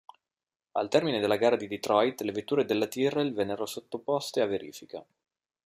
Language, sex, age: Italian, male, 30-39